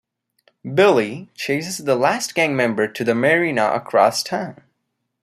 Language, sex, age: English, male, 50-59